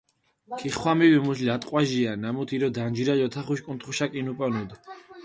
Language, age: Mingrelian, 19-29